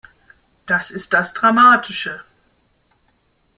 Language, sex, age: German, male, 50-59